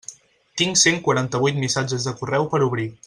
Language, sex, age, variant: Catalan, male, 19-29, Central